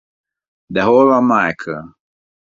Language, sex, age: Hungarian, male, 40-49